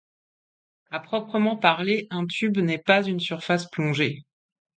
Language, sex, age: French, female, 40-49